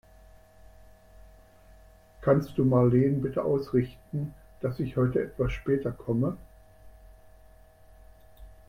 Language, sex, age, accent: German, male, 70-79, Deutschland Deutsch